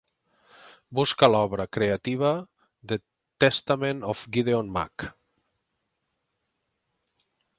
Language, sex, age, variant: Catalan, male, 50-59, Central